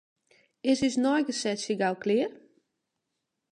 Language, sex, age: Western Frisian, female, 30-39